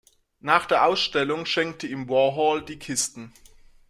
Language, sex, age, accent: German, male, 19-29, Deutschland Deutsch